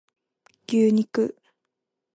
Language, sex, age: Japanese, female, 19-29